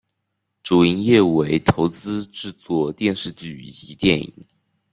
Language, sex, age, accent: Chinese, male, under 19, 出生地：福建省